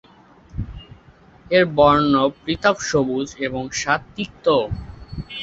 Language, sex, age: Bengali, male, under 19